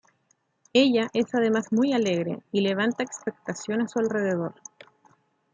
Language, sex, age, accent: Spanish, female, 30-39, Chileno: Chile, Cuyo